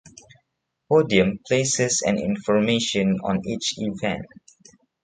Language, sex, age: English, male, 19-29